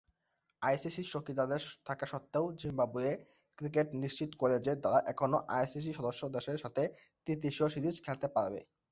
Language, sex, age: Bengali, male, 19-29